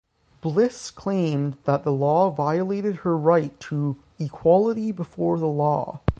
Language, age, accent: English, 19-29, United States English